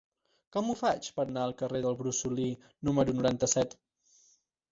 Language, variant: Catalan, Central